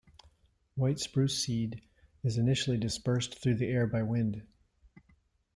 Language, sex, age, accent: English, male, 40-49, United States English